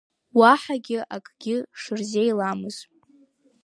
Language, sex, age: Abkhazian, female, under 19